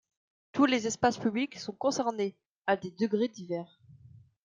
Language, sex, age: French, female, under 19